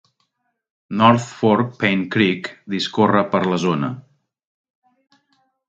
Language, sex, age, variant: Catalan, male, 40-49, Central